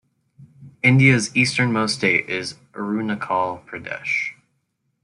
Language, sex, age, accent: English, male, 19-29, United States English